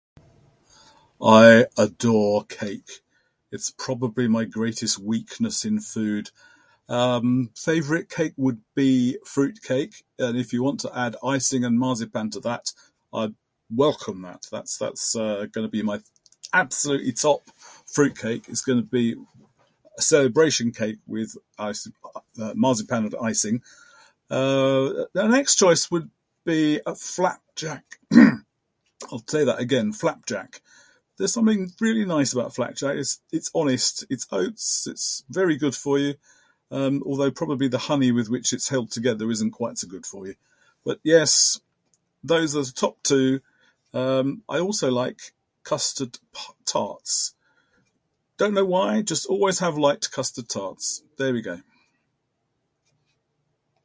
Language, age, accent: English, 70-79, England English